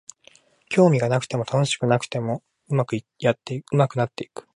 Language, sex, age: Japanese, male, 19-29